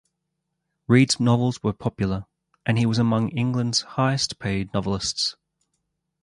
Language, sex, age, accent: English, male, 30-39, Australian English